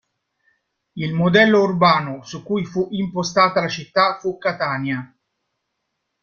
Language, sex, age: Italian, male, 40-49